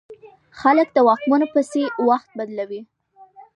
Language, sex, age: Pashto, female, under 19